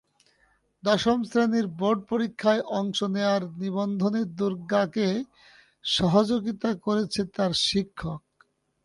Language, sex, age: Bengali, male, 19-29